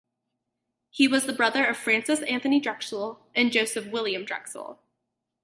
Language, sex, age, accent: English, female, under 19, United States English